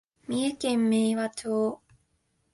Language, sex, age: Japanese, female, 19-29